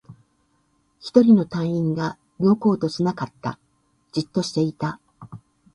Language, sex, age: Japanese, female, 60-69